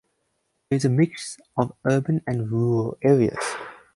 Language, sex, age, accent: English, male, under 19, Southern African (South Africa, Zimbabwe, Namibia)